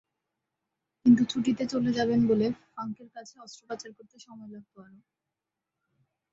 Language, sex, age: Bengali, female, 19-29